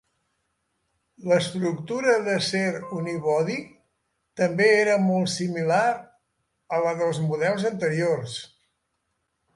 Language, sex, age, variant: Catalan, male, 70-79, Central